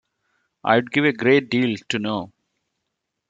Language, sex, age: English, male, 40-49